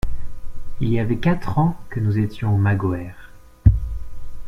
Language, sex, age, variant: French, male, 30-39, Français de métropole